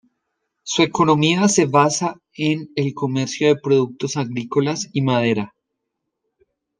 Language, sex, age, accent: Spanish, male, 30-39, Andino-Pacífico: Colombia, Perú, Ecuador, oeste de Bolivia y Venezuela andina